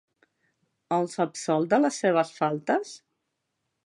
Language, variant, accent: Catalan, Central, central